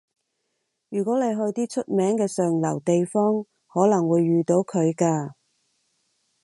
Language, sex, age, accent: Cantonese, female, 30-39, 广州音